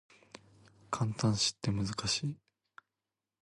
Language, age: Japanese, 19-29